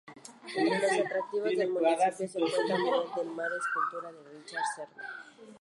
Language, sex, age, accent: Spanish, female, under 19, México